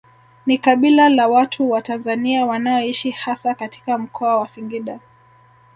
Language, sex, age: Swahili, male, 30-39